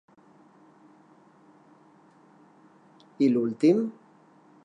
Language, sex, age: Catalan, male, 50-59